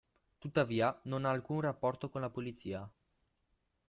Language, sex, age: Italian, male, under 19